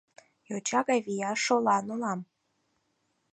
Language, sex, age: Mari, female, 19-29